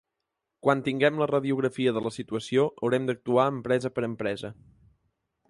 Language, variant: Catalan, Central